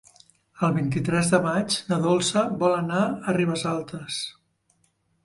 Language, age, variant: Catalan, 50-59, Central